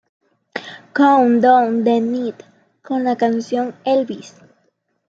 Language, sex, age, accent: Spanish, female, under 19, Andino-Pacífico: Colombia, Perú, Ecuador, oeste de Bolivia y Venezuela andina